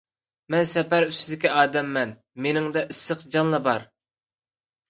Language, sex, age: Uyghur, male, 30-39